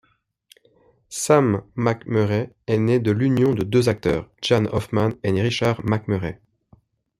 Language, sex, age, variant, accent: French, male, 19-29, Français d'Europe, Français de Belgique